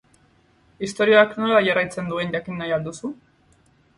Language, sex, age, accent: Basque, female, 19-29, Mendebalekoa (Araba, Bizkaia, Gipuzkoako mendebaleko herri batzuk)